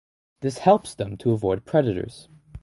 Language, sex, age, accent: English, male, under 19, United States English